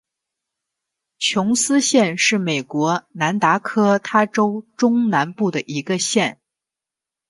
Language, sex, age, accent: Chinese, male, 19-29, 出生地：北京市